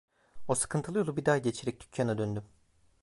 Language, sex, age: Turkish, male, 19-29